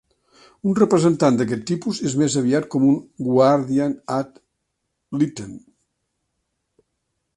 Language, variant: Catalan, Central